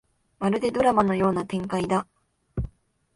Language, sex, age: Japanese, female, 19-29